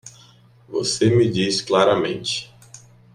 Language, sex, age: Portuguese, male, 30-39